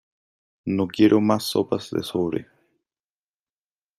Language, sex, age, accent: Spanish, male, 19-29, Caribe: Cuba, Venezuela, Puerto Rico, República Dominicana, Panamá, Colombia caribeña, México caribeño, Costa del golfo de México